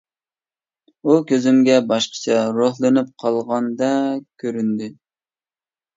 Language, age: Uyghur, 30-39